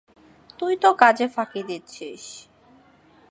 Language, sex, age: Bengali, female, 19-29